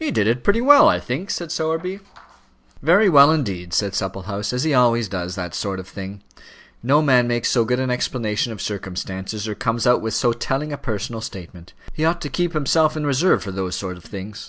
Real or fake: real